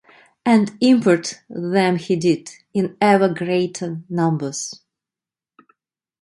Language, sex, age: English, female, 50-59